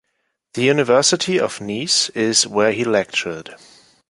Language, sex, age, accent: English, male, 19-29, United States English